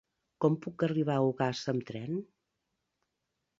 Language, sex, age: Catalan, female, 50-59